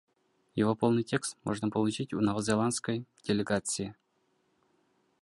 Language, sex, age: Russian, male, under 19